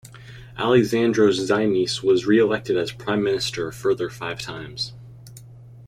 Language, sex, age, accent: English, male, under 19, United States English